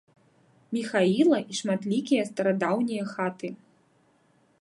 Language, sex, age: Belarusian, female, 30-39